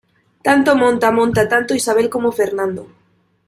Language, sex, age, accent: Spanish, female, 19-29, España: Norte peninsular (Asturias, Castilla y León, Cantabria, País Vasco, Navarra, Aragón, La Rioja, Guadalajara, Cuenca)